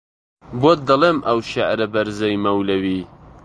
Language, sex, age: Central Kurdish, male, 30-39